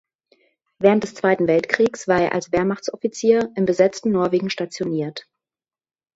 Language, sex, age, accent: German, female, 30-39, Hochdeutsch